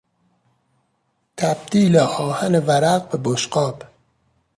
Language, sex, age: Persian, male, 30-39